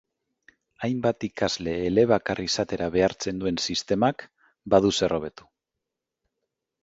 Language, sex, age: Basque, male, 40-49